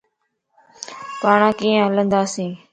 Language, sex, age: Lasi, female, 19-29